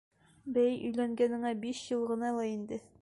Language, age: Bashkir, 19-29